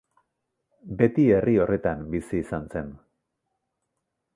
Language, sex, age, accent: Basque, male, 40-49, Erdialdekoa edo Nafarra (Gipuzkoa, Nafarroa)